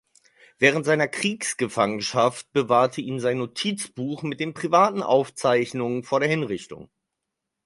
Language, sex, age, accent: German, male, 30-39, Deutschland Deutsch